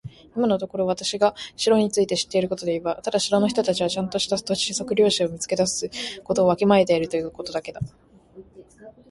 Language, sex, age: Japanese, female, 19-29